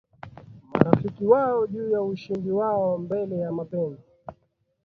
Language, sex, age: Swahili, male, 19-29